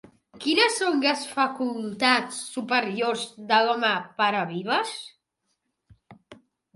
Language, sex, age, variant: Catalan, male, under 19, Central